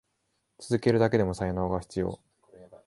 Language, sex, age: Japanese, male, 19-29